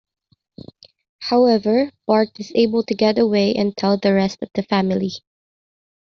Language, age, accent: English, 19-29, Filipino